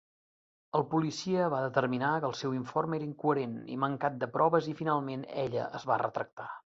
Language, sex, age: Catalan, male, 40-49